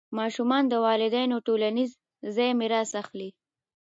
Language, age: Pashto, under 19